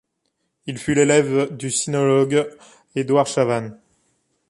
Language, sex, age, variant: French, male, 19-29, Français de métropole